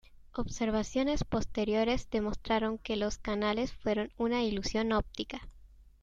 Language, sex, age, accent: Spanish, female, under 19, Rioplatense: Argentina, Uruguay, este de Bolivia, Paraguay